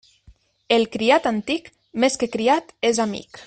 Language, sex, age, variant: Catalan, female, 19-29, Nord-Occidental